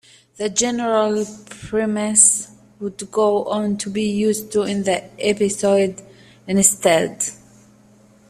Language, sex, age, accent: English, female, 19-29, United States English